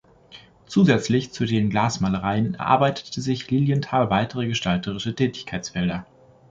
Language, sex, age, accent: German, male, 19-29, Deutschland Deutsch